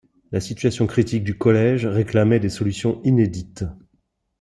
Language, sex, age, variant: French, male, 50-59, Français de métropole